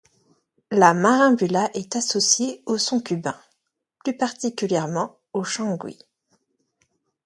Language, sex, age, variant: French, female, 30-39, Français de métropole